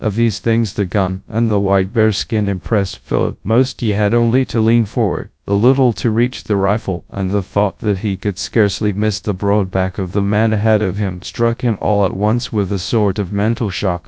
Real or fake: fake